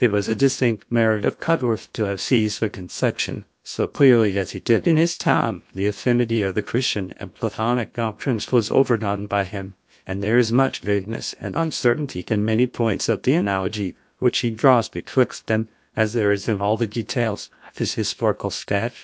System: TTS, GlowTTS